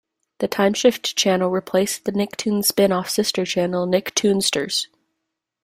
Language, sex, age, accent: English, female, under 19, United States English